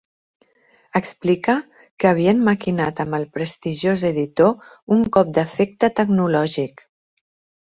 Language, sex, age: Catalan, female, 40-49